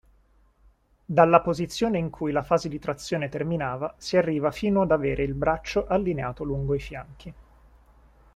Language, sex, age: Italian, male, 19-29